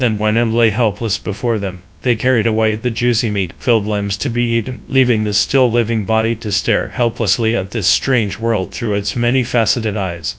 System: TTS, GradTTS